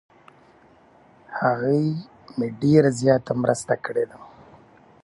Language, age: Pashto, 19-29